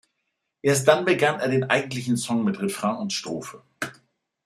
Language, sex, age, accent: German, male, 50-59, Deutschland Deutsch